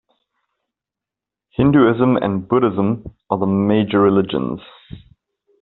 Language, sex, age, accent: English, male, 40-49, Southern African (South Africa, Zimbabwe, Namibia)